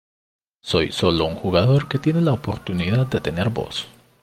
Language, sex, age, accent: Spanish, male, 19-29, Andino-Pacífico: Colombia, Perú, Ecuador, oeste de Bolivia y Venezuela andina